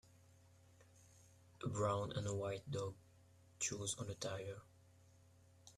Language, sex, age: English, male, under 19